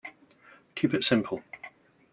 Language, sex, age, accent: English, male, 40-49, Scottish English